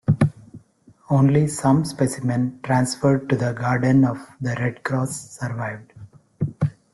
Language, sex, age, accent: English, male, 50-59, India and South Asia (India, Pakistan, Sri Lanka)